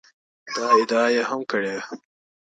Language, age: Pashto, 19-29